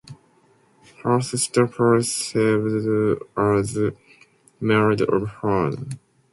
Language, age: English, 19-29